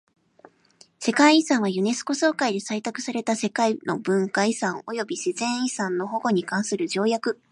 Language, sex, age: Japanese, female, 19-29